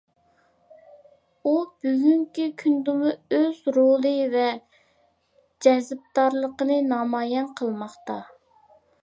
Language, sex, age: Uyghur, female, 19-29